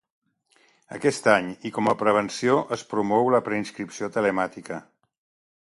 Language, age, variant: Catalan, 60-69, Central